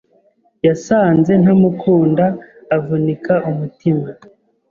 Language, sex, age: Kinyarwanda, male, 19-29